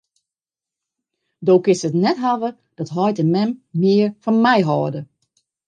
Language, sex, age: Western Frisian, female, 40-49